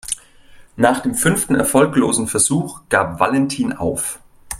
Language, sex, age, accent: German, male, 30-39, Deutschland Deutsch